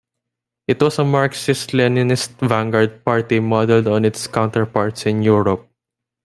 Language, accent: English, Filipino